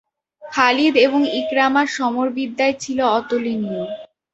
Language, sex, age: Bengali, female, under 19